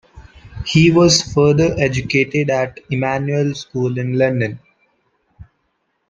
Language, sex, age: English, male, 19-29